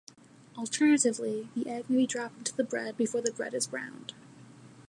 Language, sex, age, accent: English, female, 19-29, United States English